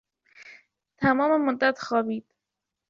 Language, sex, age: Persian, female, under 19